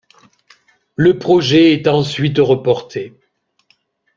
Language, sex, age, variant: French, male, 50-59, Français de métropole